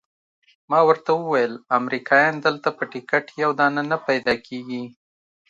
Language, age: Pashto, 30-39